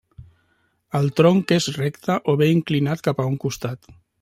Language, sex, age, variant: Catalan, male, 50-59, Central